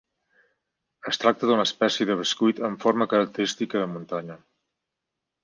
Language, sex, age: Catalan, male, 40-49